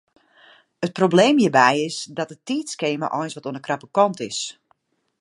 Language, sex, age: Western Frisian, female, 40-49